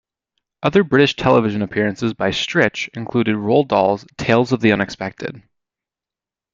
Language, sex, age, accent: English, male, under 19, United States English